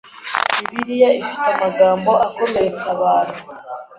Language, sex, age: Kinyarwanda, female, 19-29